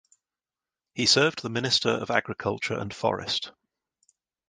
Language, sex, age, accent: English, male, 30-39, England English